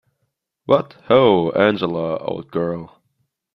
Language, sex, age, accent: English, male, 19-29, United States English